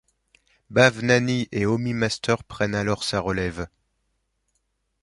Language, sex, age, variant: French, male, 30-39, Français de métropole